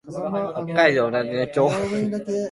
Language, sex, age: Japanese, male, 19-29